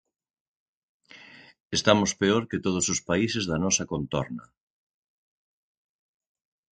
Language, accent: Galician, Atlántico (seseo e gheada)